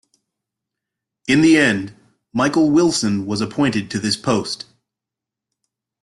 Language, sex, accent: English, male, United States English